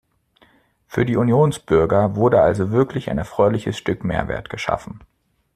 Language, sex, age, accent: German, male, 30-39, Deutschland Deutsch